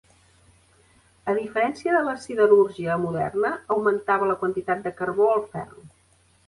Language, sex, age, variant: Catalan, female, 50-59, Central